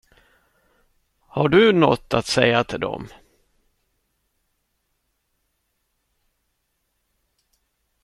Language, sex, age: Swedish, male, 50-59